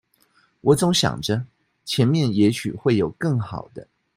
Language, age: Chinese, 30-39